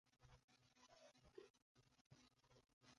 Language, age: English, 19-29